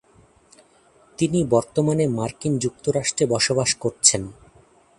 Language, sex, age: Bengali, male, 30-39